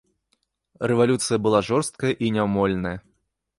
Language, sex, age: Belarusian, male, 30-39